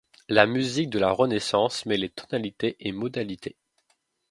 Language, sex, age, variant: French, male, 19-29, Français de métropole